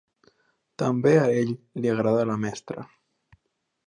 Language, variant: Catalan, Central